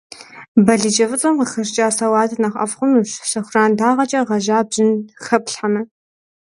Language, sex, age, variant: Kabardian, female, under 19, Адыгэбзэ (Къэбэрдей, Кирил, псоми зэдай)